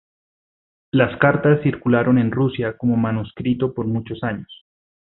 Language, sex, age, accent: Spanish, male, 30-39, Andino-Pacífico: Colombia, Perú, Ecuador, oeste de Bolivia y Venezuela andina